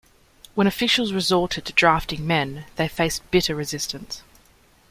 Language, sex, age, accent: English, female, 19-29, Australian English